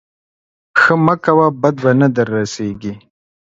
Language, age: Pashto, 30-39